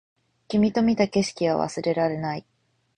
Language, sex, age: Japanese, female, 30-39